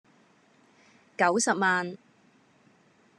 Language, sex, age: Cantonese, female, 30-39